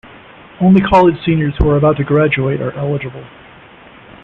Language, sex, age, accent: English, male, 50-59, United States English